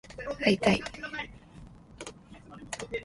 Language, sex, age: Japanese, female, under 19